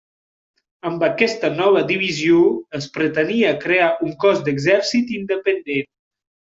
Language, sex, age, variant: Catalan, male, 19-29, Septentrional